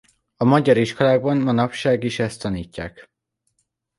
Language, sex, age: Hungarian, male, under 19